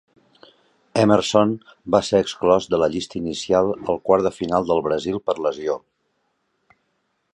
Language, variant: Catalan, Central